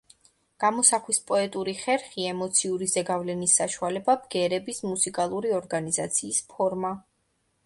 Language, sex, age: Georgian, female, 19-29